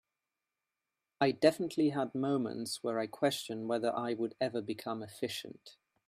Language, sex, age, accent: English, male, 19-29, England English